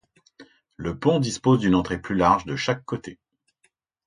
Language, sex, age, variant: French, male, 40-49, Français de métropole